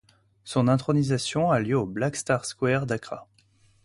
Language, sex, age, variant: French, male, 19-29, Français de métropole